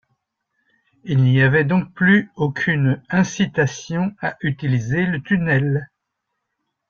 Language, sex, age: French, male, 70-79